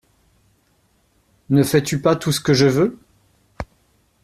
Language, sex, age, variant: French, male, 40-49, Français de métropole